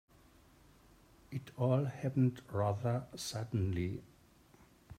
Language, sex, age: English, male, 50-59